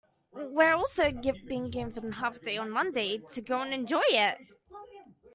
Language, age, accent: English, under 19, Australian English